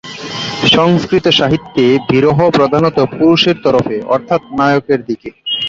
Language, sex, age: Bengali, male, 30-39